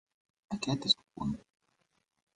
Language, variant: Catalan, Central